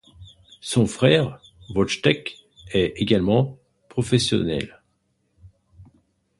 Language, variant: French, Français de métropole